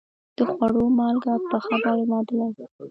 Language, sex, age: Pashto, female, 19-29